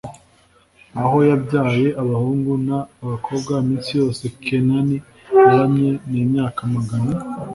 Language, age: Kinyarwanda, 19-29